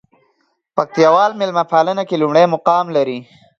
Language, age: Pashto, 19-29